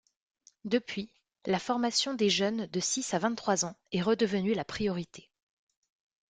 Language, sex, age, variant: French, female, 19-29, Français de métropole